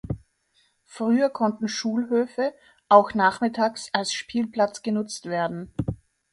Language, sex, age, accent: German, female, 30-39, Österreichisches Deutsch